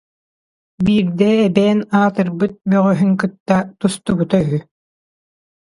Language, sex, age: Yakut, female, 50-59